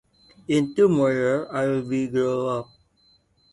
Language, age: English, 19-29